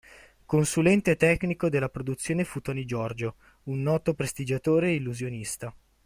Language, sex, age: Italian, male, 19-29